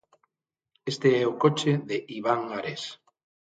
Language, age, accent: Galician, 50-59, Atlántico (seseo e gheada); Normativo (estándar)